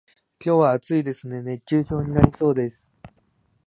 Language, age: Japanese, 19-29